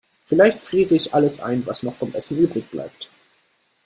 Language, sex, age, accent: German, male, under 19, Deutschland Deutsch